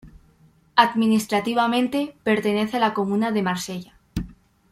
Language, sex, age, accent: Spanish, female, under 19, España: Norte peninsular (Asturias, Castilla y León, Cantabria, País Vasco, Navarra, Aragón, La Rioja, Guadalajara, Cuenca)